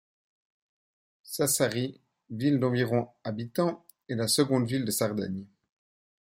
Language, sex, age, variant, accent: French, male, 30-39, Français d'Europe, Français de Suisse